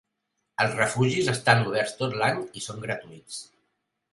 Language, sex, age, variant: Catalan, male, 40-49, Central